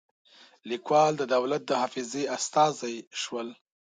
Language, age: Pashto, 19-29